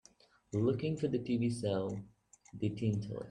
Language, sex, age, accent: English, male, 19-29, India and South Asia (India, Pakistan, Sri Lanka)